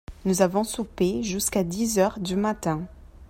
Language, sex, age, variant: French, female, 30-39, Français d'Europe